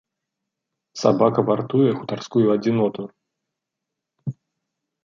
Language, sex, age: Belarusian, male, 30-39